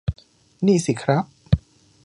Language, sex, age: Thai, male, 19-29